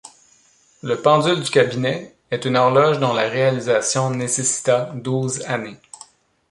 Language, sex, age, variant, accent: French, male, 30-39, Français d'Amérique du Nord, Français du Canada